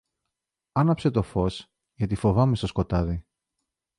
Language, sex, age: Greek, male, 40-49